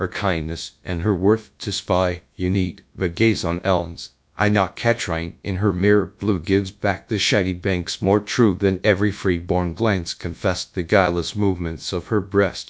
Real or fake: fake